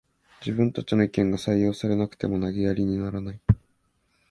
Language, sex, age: Japanese, male, 19-29